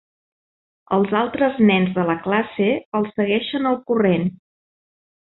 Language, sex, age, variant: Catalan, female, 40-49, Central